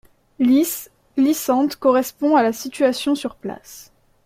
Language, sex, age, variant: French, female, 19-29, Français de métropole